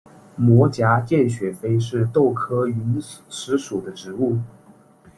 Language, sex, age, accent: Chinese, male, 19-29, 出生地：四川省